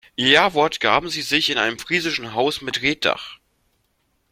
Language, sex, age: German, male, 19-29